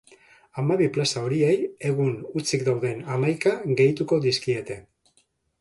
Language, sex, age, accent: Basque, male, 50-59, Mendebalekoa (Araba, Bizkaia, Gipuzkoako mendebaleko herri batzuk)